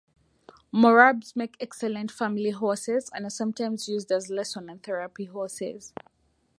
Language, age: English, 19-29